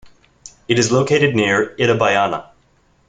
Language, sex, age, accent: English, male, 19-29, United States English